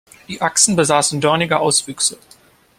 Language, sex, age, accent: German, male, 19-29, Deutschland Deutsch